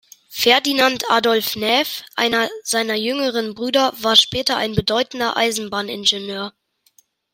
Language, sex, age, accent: German, male, under 19, Deutschland Deutsch